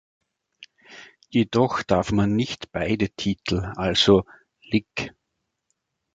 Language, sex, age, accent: German, male, 50-59, Österreichisches Deutsch